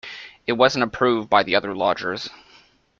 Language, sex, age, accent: English, male, 19-29, United States English